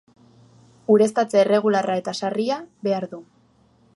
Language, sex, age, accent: Basque, female, under 19, Erdialdekoa edo Nafarra (Gipuzkoa, Nafarroa)